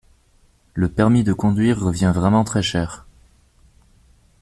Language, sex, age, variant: French, male, 19-29, Français de métropole